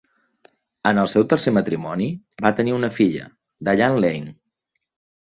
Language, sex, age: Catalan, male, 19-29